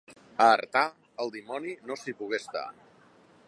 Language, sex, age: Catalan, male, 50-59